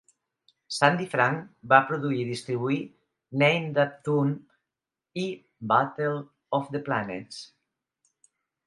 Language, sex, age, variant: Catalan, female, 60-69, Central